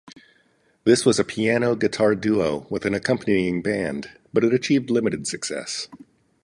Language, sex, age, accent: English, male, 50-59, United States English